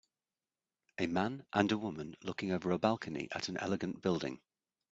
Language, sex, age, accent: English, male, 50-59, England English